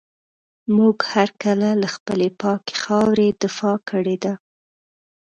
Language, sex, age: Pashto, female, 19-29